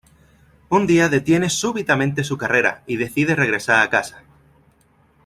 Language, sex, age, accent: Spanish, male, 30-39, España: Sur peninsular (Andalucia, Extremadura, Murcia)